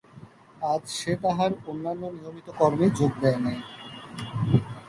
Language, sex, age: Bengali, male, 19-29